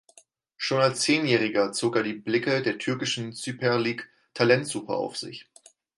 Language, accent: German, Deutschland Deutsch